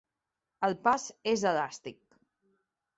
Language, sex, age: Catalan, female, 30-39